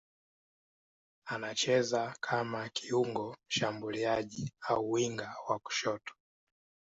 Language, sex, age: Swahili, male, 19-29